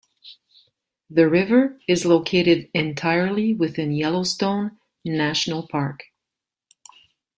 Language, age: English, 50-59